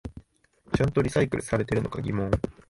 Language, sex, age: Japanese, male, 19-29